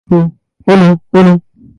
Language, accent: Spanish, Chileno: Chile, Cuyo